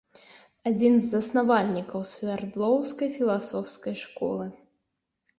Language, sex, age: Belarusian, female, 19-29